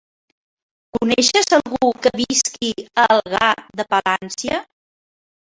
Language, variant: Catalan, Central